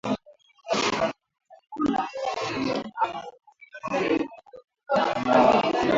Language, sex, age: Swahili, male, under 19